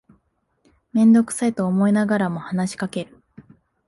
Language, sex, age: Japanese, female, 19-29